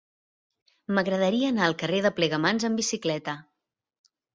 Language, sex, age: Catalan, female, 40-49